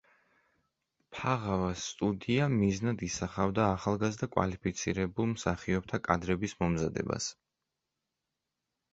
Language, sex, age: Georgian, male, under 19